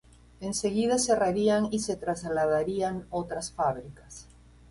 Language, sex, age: Spanish, female, 60-69